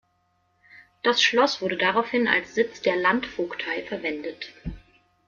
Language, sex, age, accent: German, female, 19-29, Deutschland Deutsch